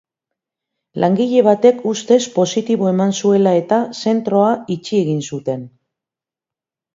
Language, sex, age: Basque, female, 50-59